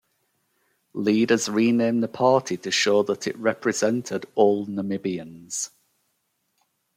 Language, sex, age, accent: English, male, 40-49, England English